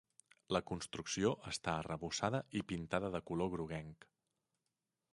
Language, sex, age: Catalan, male, 40-49